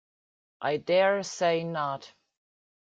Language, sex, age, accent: English, female, 40-49, United States English